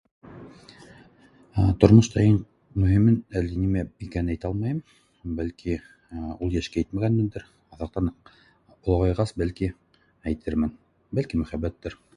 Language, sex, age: Bashkir, male, 40-49